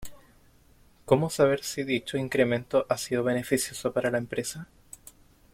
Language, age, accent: Spanish, 19-29, Chileno: Chile, Cuyo